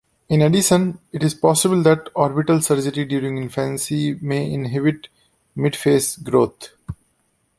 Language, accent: English, India and South Asia (India, Pakistan, Sri Lanka)